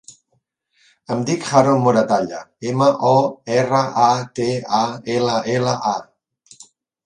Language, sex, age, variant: Catalan, male, 50-59, Central